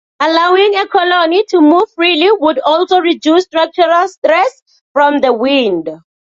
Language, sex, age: English, female, 19-29